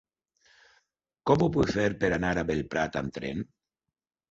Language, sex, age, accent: Catalan, male, 50-59, valencià